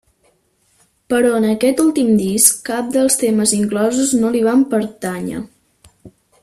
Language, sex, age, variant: Catalan, male, 40-49, Nord-Occidental